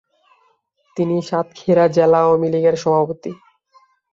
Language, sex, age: Bengali, male, under 19